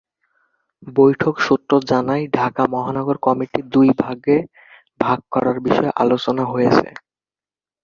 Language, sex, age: Bengali, male, 19-29